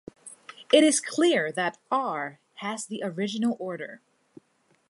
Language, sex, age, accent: English, female, 30-39, United States English